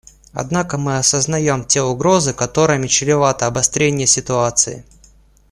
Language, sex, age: Russian, male, 19-29